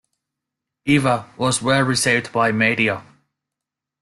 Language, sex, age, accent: English, male, 19-29, Australian English